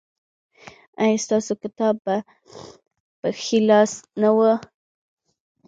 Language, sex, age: Pashto, female, 19-29